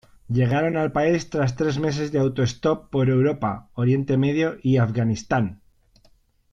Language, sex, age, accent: Spanish, male, 40-49, España: Norte peninsular (Asturias, Castilla y León, Cantabria, País Vasco, Navarra, Aragón, La Rioja, Guadalajara, Cuenca)